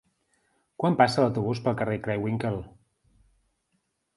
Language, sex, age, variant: Catalan, male, 40-49, Central